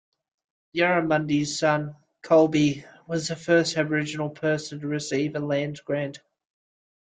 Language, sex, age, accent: English, male, 30-39, Australian English